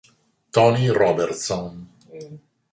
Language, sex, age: Italian, male, 60-69